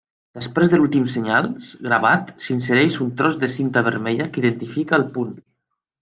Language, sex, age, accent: Catalan, male, 19-29, valencià